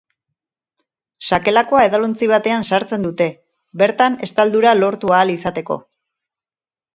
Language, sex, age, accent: Basque, female, 40-49, Erdialdekoa edo Nafarra (Gipuzkoa, Nafarroa)